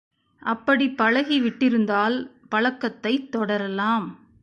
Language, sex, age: Tamil, female, 40-49